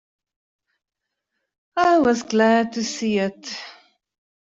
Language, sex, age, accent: English, female, 50-59, Southern African (South Africa, Zimbabwe, Namibia)